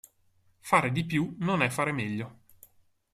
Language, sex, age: Italian, male, 30-39